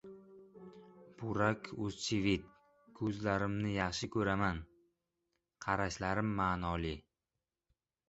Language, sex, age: Uzbek, male, 19-29